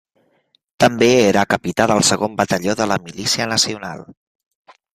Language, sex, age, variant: Catalan, male, 19-29, Central